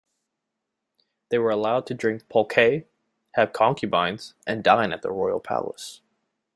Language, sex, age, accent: English, male, 19-29, United States English